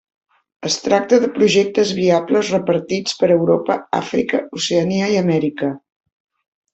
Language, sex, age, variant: Catalan, female, 50-59, Central